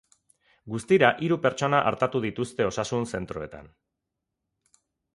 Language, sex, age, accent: Basque, male, 40-49, Mendebalekoa (Araba, Bizkaia, Gipuzkoako mendebaleko herri batzuk)